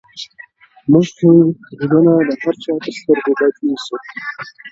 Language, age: Pashto, 19-29